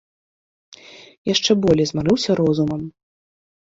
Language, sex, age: Belarusian, female, 19-29